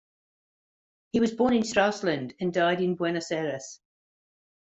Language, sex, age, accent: English, female, 50-59, Australian English